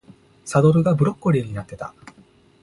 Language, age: Japanese, 19-29